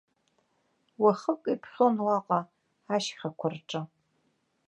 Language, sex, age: Abkhazian, female, 40-49